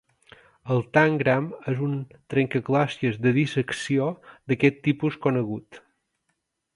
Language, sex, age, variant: Catalan, male, 50-59, Balear